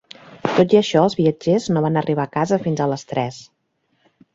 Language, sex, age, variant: Catalan, female, 40-49, Central